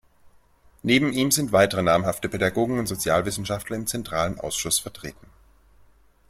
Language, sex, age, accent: German, male, 30-39, Deutschland Deutsch